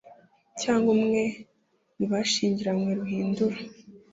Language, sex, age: Kinyarwanda, female, 19-29